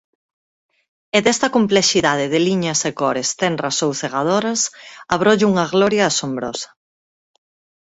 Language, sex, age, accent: Galician, female, 30-39, Atlántico (seseo e gheada)